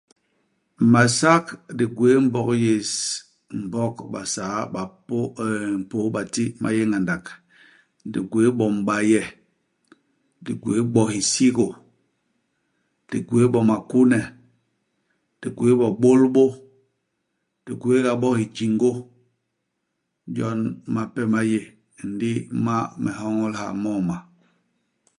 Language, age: Basaa, 40-49